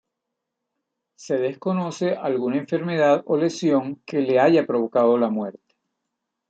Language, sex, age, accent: Spanish, male, 50-59, Caribe: Cuba, Venezuela, Puerto Rico, República Dominicana, Panamá, Colombia caribeña, México caribeño, Costa del golfo de México